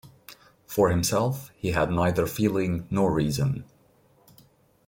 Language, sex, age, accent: English, male, 19-29, United States English